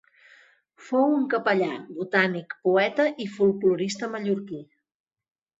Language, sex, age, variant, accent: Catalan, female, 50-59, Central, central